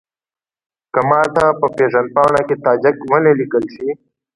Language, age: Pashto, 19-29